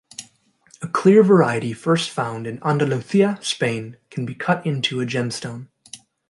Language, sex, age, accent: English, male, 19-29, United States English